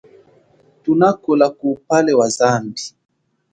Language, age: Chokwe, 30-39